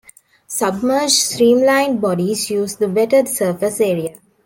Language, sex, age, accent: English, female, 19-29, India and South Asia (India, Pakistan, Sri Lanka)